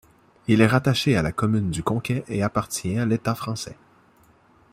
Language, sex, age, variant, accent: French, male, 30-39, Français d'Amérique du Nord, Français du Canada